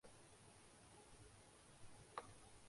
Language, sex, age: Urdu, male, 19-29